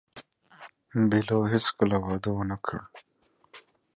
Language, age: English, 19-29